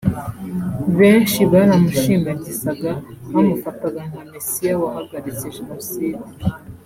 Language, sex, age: Kinyarwanda, female, under 19